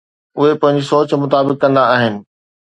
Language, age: Sindhi, 40-49